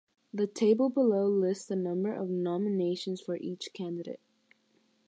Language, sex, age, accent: English, female, under 19, United States English